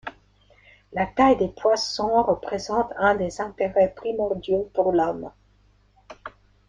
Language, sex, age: French, female, 70-79